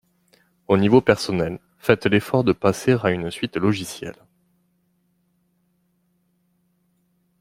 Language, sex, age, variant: French, male, 30-39, Français de métropole